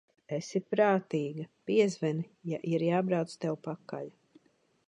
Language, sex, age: Latvian, female, 40-49